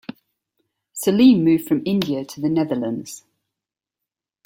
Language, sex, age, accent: English, female, 40-49, England English